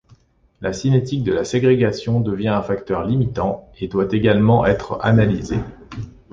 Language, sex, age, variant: French, male, 40-49, Français de métropole